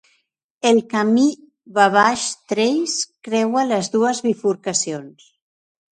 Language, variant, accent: Catalan, Central, central